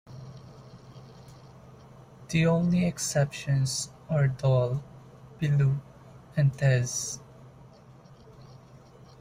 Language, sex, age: English, male, 19-29